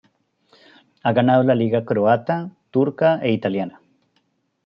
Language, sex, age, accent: Spanish, male, 30-39, Andino-Pacífico: Colombia, Perú, Ecuador, oeste de Bolivia y Venezuela andina